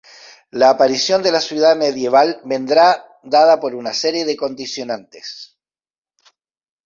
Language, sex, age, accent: Spanish, male, 50-59, Chileno: Chile, Cuyo